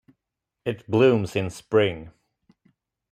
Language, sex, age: English, male, 19-29